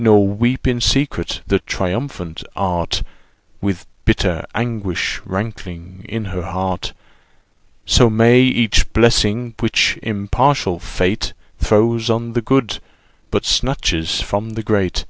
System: none